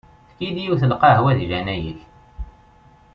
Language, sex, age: Kabyle, male, 19-29